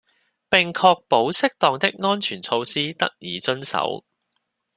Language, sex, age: Cantonese, male, 30-39